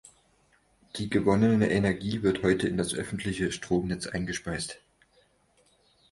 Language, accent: German, Deutschland Deutsch